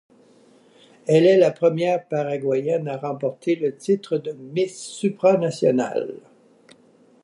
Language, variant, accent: French, Français d'Amérique du Nord, Français du Canada